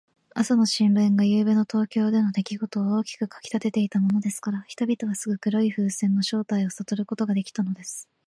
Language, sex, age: Japanese, female, 19-29